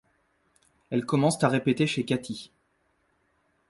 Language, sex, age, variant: French, male, 19-29, Français de métropole